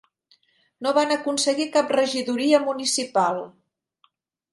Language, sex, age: Catalan, female, 60-69